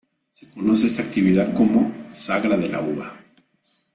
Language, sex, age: Spanish, male, 40-49